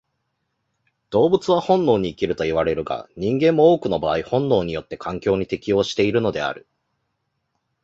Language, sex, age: Japanese, male, 19-29